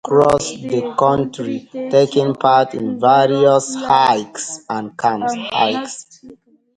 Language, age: English, 19-29